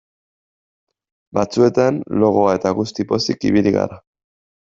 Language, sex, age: Basque, male, 19-29